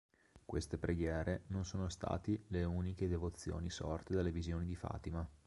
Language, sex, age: Italian, male, 19-29